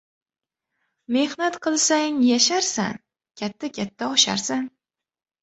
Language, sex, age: Uzbek, female, 19-29